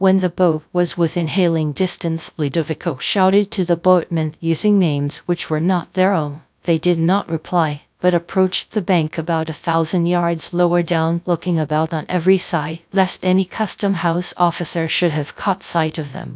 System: TTS, GradTTS